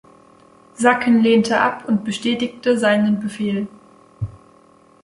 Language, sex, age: German, female, 19-29